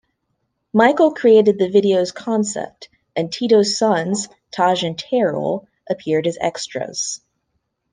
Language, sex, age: English, female, 30-39